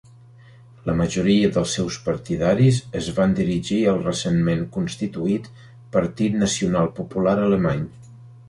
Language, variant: Catalan, Central